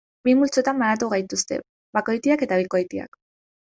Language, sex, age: Basque, female, 19-29